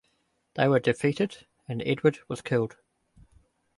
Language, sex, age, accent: English, male, 30-39, New Zealand English